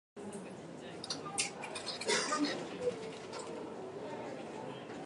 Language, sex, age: Adamawa Fulfulde, female, under 19